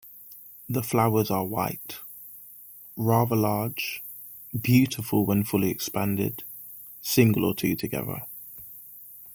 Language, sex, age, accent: English, male, 30-39, England English